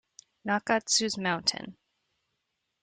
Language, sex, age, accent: English, female, 19-29, Canadian English